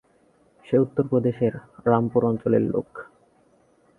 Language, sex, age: Bengali, male, 19-29